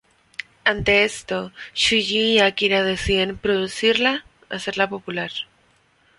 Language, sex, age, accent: Spanish, female, 19-29, México